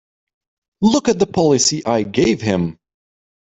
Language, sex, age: English, male, 30-39